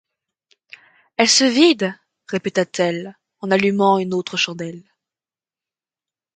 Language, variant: French, Français de métropole